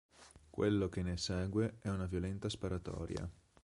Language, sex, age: Italian, male, 19-29